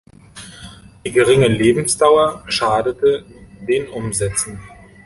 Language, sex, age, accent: German, male, 30-39, Deutschland Deutsch